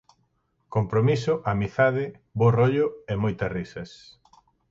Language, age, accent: Galician, 40-49, Oriental (común en zona oriental)